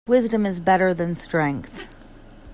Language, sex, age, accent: English, female, 40-49, United States English